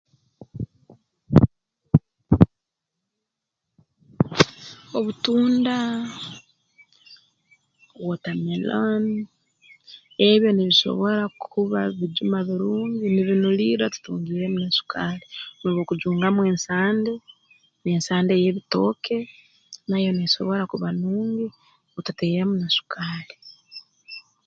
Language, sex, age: Tooro, female, 30-39